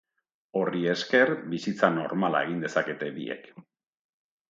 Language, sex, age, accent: Basque, male, 50-59, Erdialdekoa edo Nafarra (Gipuzkoa, Nafarroa)